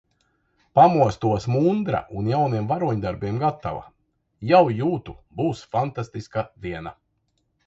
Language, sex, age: Latvian, male, 50-59